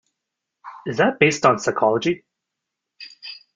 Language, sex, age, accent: English, male, 30-39, Canadian English